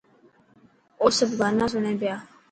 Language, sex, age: Dhatki, female, 19-29